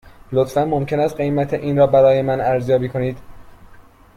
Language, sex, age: Persian, male, 19-29